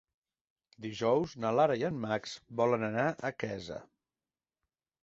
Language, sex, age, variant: Catalan, male, 50-59, Central